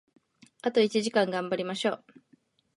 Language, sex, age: Japanese, female, 19-29